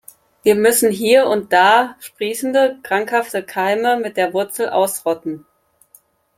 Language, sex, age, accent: German, female, 19-29, Deutschland Deutsch